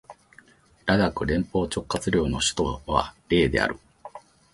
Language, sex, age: Japanese, male, 40-49